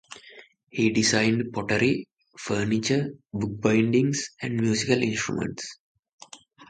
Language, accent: English, India and South Asia (India, Pakistan, Sri Lanka)